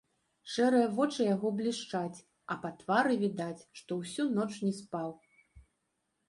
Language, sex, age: Belarusian, female, 40-49